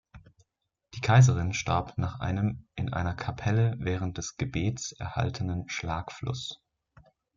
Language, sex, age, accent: German, male, 19-29, Deutschland Deutsch